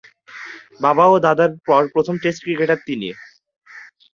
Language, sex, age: Bengali, male, 19-29